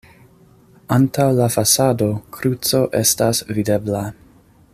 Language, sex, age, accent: Esperanto, male, 30-39, Internacia